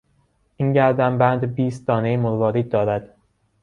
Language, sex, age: Persian, male, 19-29